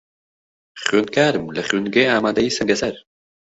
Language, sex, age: Central Kurdish, male, 19-29